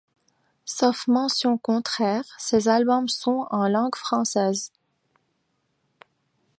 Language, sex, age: French, female, 19-29